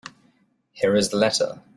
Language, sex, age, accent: English, male, 30-39, Southern African (South Africa, Zimbabwe, Namibia)